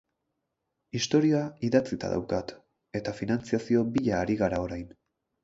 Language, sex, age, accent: Basque, male, 19-29, Erdialdekoa edo Nafarra (Gipuzkoa, Nafarroa)